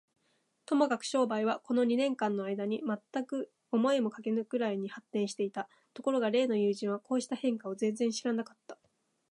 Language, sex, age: Japanese, female, 19-29